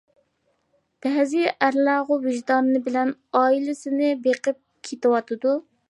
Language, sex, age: Uyghur, female, 19-29